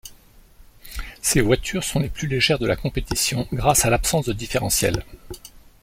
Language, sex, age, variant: French, male, 50-59, Français de métropole